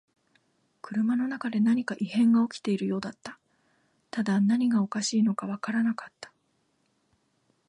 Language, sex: Japanese, female